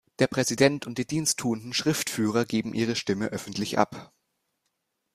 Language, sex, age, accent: German, male, 19-29, Deutschland Deutsch